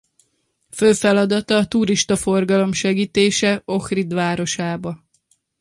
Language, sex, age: Hungarian, male, under 19